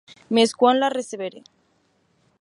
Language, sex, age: Occitan, female, 19-29